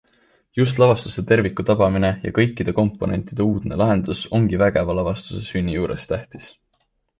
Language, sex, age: Estonian, male, 19-29